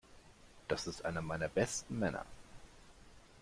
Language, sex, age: German, male, 50-59